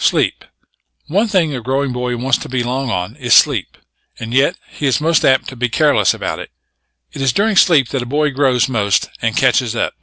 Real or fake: real